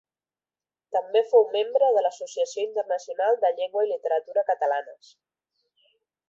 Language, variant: Catalan, Central